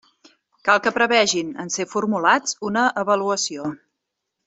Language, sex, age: Catalan, female, 40-49